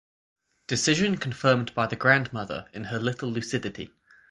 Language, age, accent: English, 19-29, England English; Northern English